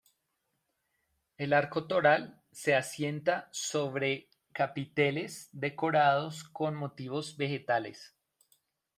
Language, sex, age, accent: Spanish, male, 30-39, Andino-Pacífico: Colombia, Perú, Ecuador, oeste de Bolivia y Venezuela andina